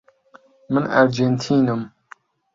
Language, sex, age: Central Kurdish, male, 30-39